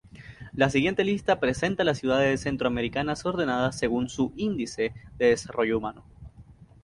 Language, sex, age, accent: Spanish, male, 19-29, América central